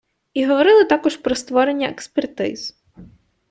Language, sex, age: Ukrainian, female, 30-39